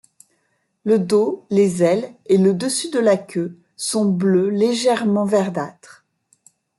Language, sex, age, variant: French, female, 50-59, Français de métropole